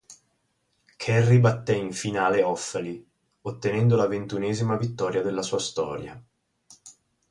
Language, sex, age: Italian, male, 30-39